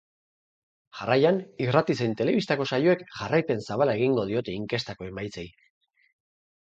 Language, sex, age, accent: Basque, male, 40-49, Mendebalekoa (Araba, Bizkaia, Gipuzkoako mendebaleko herri batzuk)